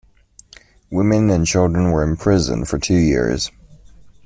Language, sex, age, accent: English, male, under 19, United States English